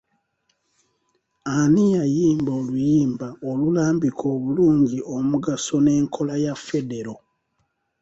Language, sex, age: Ganda, male, 30-39